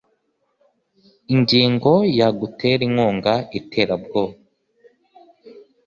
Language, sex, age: Kinyarwanda, male, 19-29